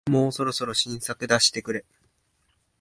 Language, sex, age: Japanese, male, 19-29